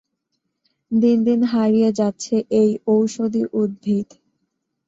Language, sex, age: Bengali, female, under 19